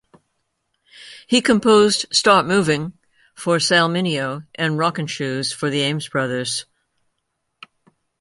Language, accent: English, United States English